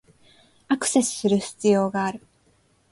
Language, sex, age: Japanese, female, 19-29